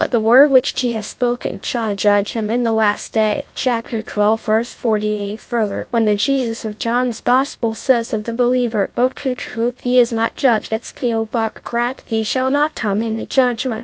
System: TTS, GlowTTS